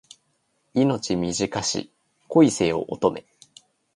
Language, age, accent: Japanese, 19-29, 標準語